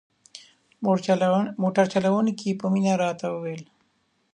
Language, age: Pashto, 40-49